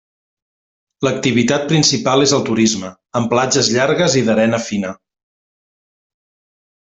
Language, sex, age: Catalan, male, 40-49